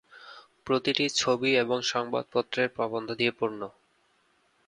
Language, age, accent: Bengali, 19-29, প্রমিত